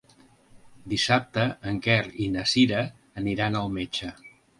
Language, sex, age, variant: Catalan, male, 60-69, Central